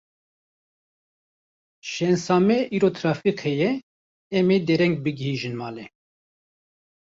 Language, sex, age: Kurdish, male, 50-59